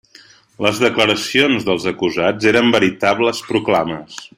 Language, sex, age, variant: Catalan, male, 30-39, Central